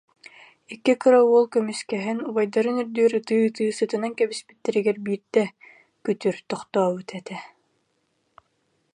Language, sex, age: Yakut, female, 19-29